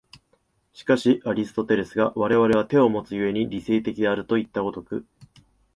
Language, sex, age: Japanese, male, 19-29